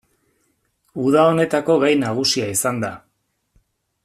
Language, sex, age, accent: Basque, male, 40-49, Erdialdekoa edo Nafarra (Gipuzkoa, Nafarroa)